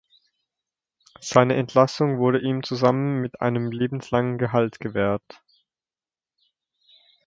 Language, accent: German, Deutschland Deutsch